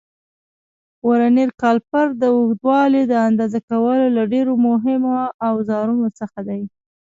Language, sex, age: Pashto, female, 19-29